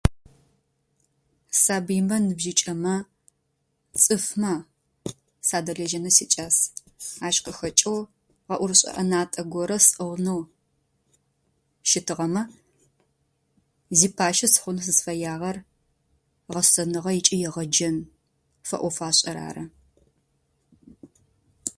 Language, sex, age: Adyghe, female, 30-39